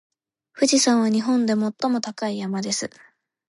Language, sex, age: Japanese, female, under 19